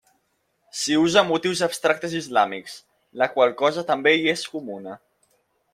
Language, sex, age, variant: Catalan, male, under 19, Central